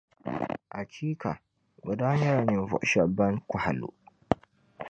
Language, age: Dagbani, 19-29